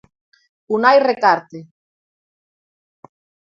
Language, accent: Galician, Normativo (estándar)